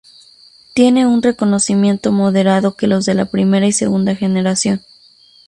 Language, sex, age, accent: Spanish, female, 30-39, México